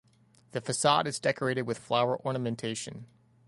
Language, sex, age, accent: English, male, 19-29, United States English